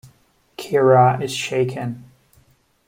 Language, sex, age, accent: English, male, 19-29, England English